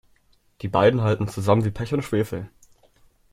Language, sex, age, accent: German, male, under 19, Deutschland Deutsch